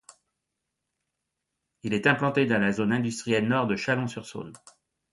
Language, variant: French, Français de métropole